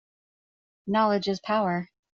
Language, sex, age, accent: English, female, 40-49, United States English